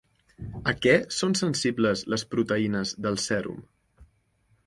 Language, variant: Catalan, Central